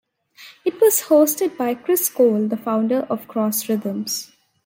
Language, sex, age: English, female, under 19